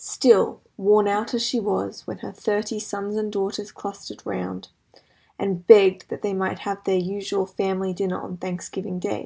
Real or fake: real